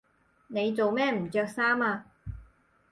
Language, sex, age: Cantonese, female, 30-39